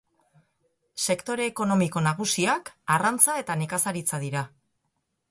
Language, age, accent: Basque, 50-59, Erdialdekoa edo Nafarra (Gipuzkoa, Nafarroa)